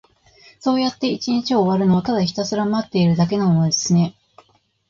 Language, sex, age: Japanese, female, 50-59